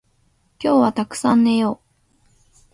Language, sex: Japanese, female